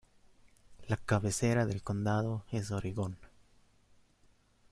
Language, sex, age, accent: Spanish, male, 19-29, Andino-Pacífico: Colombia, Perú, Ecuador, oeste de Bolivia y Venezuela andina